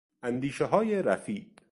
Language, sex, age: Persian, male, 30-39